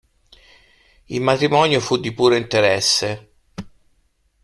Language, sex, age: Italian, male, 50-59